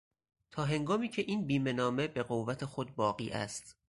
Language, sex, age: Persian, male, 30-39